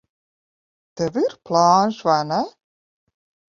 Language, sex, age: Latvian, female, 50-59